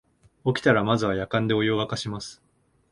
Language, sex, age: Japanese, male, 19-29